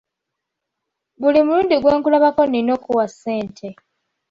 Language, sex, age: Ganda, female, 19-29